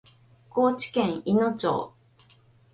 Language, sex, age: Japanese, female, 50-59